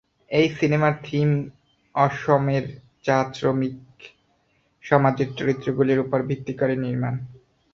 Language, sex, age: Bengali, male, 19-29